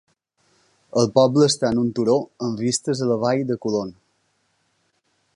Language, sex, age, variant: Catalan, male, 19-29, Balear